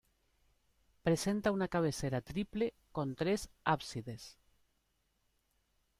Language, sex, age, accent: Spanish, female, 50-59, Rioplatense: Argentina, Uruguay, este de Bolivia, Paraguay